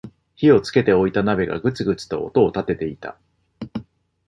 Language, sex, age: Japanese, male, 40-49